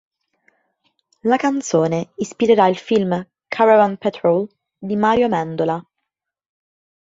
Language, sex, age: Italian, female, 19-29